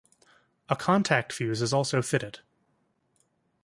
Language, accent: English, United States English